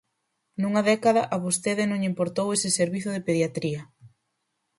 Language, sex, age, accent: Galician, female, 19-29, Normativo (estándar)